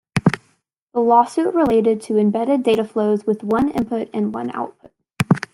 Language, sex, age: English, female, under 19